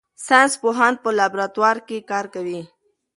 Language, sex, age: Pashto, female, 19-29